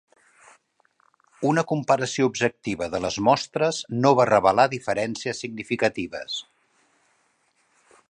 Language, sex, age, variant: Catalan, male, 50-59, Central